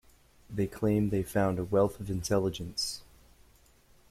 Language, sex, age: English, male, 30-39